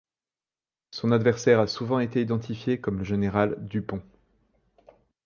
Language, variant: French, Français de métropole